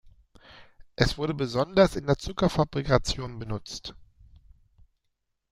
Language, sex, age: German, male, 30-39